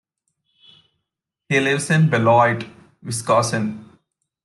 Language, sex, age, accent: English, male, 19-29, India and South Asia (India, Pakistan, Sri Lanka)